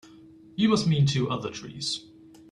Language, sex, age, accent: English, male, 19-29, England English